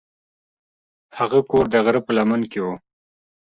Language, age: Pashto, 30-39